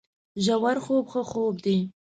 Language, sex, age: Pashto, female, 19-29